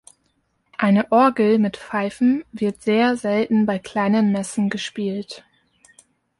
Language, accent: German, Deutschland Deutsch